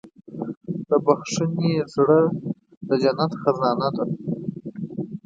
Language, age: Pashto, 19-29